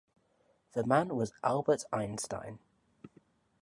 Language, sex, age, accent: English, male, under 19, Welsh English